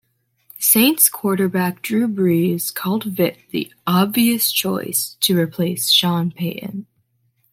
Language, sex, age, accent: English, female, 19-29, United States English